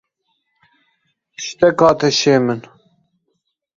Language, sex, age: Kurdish, male, 30-39